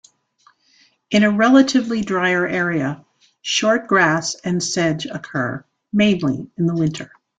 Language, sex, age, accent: English, female, 60-69, United States English